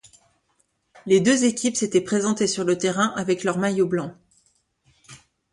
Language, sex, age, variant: French, female, 40-49, Français de métropole